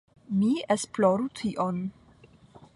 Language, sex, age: Esperanto, female, 19-29